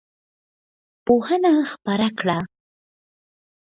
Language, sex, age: Pashto, female, 19-29